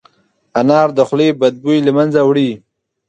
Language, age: Pashto, 30-39